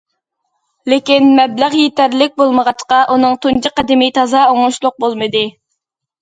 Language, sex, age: Uyghur, female, under 19